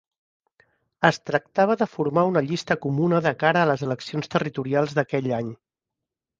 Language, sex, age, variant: Catalan, male, 50-59, Central